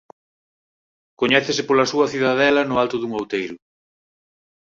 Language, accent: Galician, Normativo (estándar)